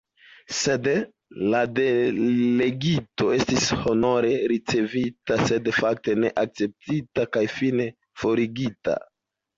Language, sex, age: Esperanto, male, 19-29